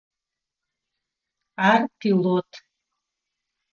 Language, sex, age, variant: Adyghe, female, 30-39, Адыгабзэ (Кирил, пстэумэ зэдыряе)